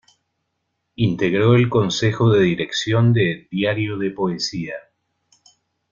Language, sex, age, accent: Spanish, male, 50-59, Rioplatense: Argentina, Uruguay, este de Bolivia, Paraguay